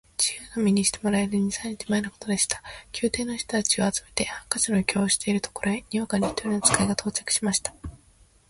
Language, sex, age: Japanese, female, 19-29